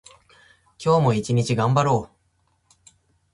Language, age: Japanese, 19-29